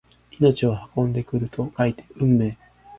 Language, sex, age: Japanese, male, 19-29